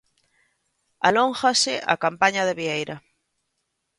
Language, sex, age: Galician, female, 30-39